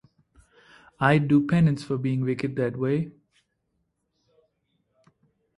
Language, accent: English, India and South Asia (India, Pakistan, Sri Lanka)